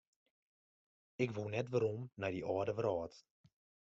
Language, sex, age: Western Frisian, male, 19-29